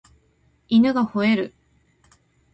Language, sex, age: Japanese, female, 30-39